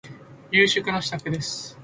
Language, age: Japanese, under 19